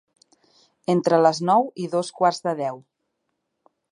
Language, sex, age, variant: Catalan, female, 30-39, Central